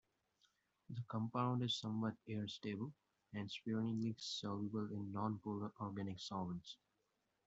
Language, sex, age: English, male, 19-29